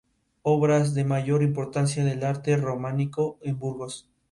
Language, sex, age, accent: Spanish, male, 19-29, México